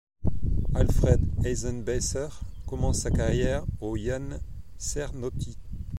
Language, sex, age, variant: French, male, 40-49, Français de métropole